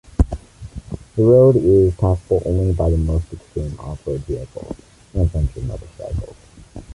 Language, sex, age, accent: English, male, under 19, United States English